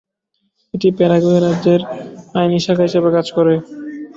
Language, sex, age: Bengali, male, 19-29